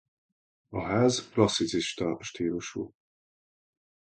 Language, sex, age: Hungarian, male, 40-49